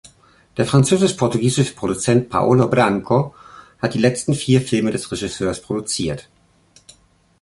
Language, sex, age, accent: German, male, 50-59, Deutschland Deutsch